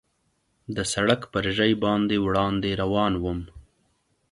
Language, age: Pashto, 19-29